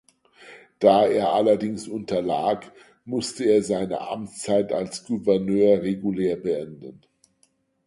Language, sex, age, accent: German, male, 50-59, Deutschland Deutsch